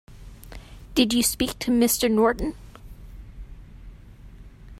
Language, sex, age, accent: English, female, 19-29, United States English